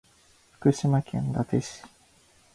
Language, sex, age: Japanese, male, 19-29